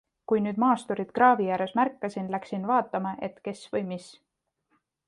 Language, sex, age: Estonian, female, 19-29